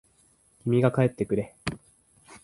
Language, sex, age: Japanese, male, 19-29